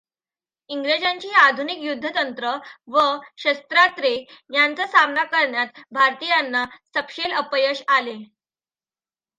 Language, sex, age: Marathi, female, under 19